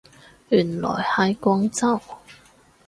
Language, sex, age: Cantonese, female, 30-39